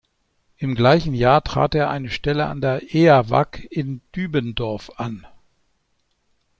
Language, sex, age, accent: German, male, 60-69, Deutschland Deutsch